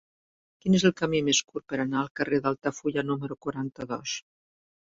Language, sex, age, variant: Catalan, female, 60-69, Central